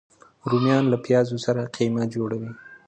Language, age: Pashto, 19-29